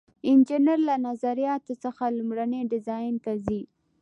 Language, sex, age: Pashto, female, 19-29